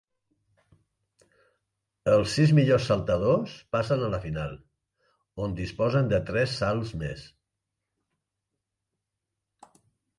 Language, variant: Catalan, Nord-Occidental